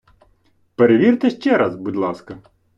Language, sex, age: Ukrainian, male, 30-39